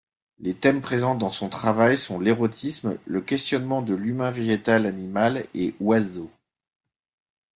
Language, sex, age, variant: French, male, 50-59, Français de métropole